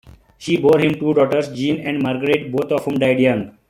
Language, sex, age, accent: English, male, 30-39, India and South Asia (India, Pakistan, Sri Lanka)